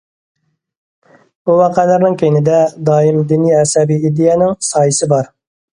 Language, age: Uyghur, 30-39